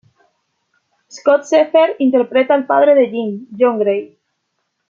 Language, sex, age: Spanish, female, 30-39